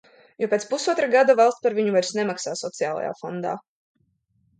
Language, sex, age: Latvian, female, under 19